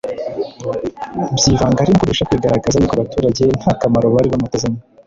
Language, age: Kinyarwanda, 19-29